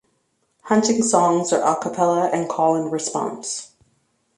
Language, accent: English, United States English